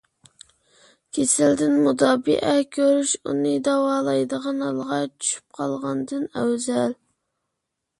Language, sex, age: Uyghur, female, under 19